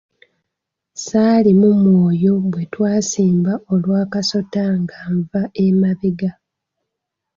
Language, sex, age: Ganda, female, 19-29